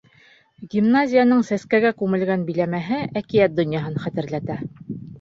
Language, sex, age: Bashkir, female, 30-39